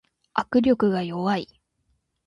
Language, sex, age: Japanese, female, 19-29